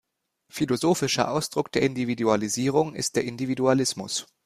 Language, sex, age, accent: German, male, 19-29, Deutschland Deutsch